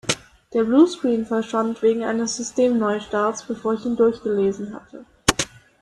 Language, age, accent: German, 19-29, Deutschland Deutsch